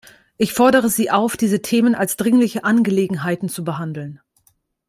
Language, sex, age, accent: German, female, 30-39, Deutschland Deutsch